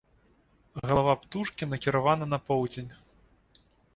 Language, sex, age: Belarusian, male, 30-39